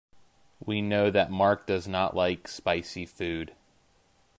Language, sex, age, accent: English, male, 30-39, United States English